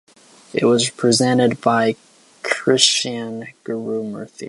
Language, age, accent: English, under 19, United States English